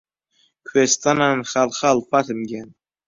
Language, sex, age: Central Kurdish, male, 19-29